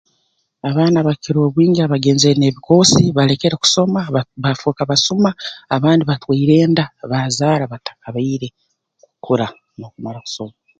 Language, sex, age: Tooro, female, 40-49